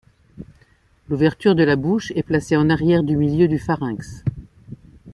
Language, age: French, 60-69